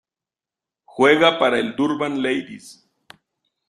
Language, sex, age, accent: Spanish, male, 50-59, México